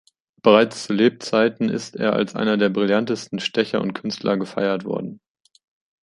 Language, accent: German, Deutschland Deutsch